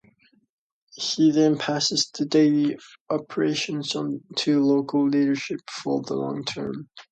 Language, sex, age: English, male, under 19